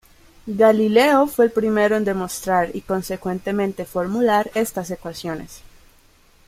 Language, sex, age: Spanish, female, 30-39